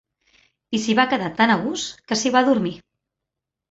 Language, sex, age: Catalan, female, 40-49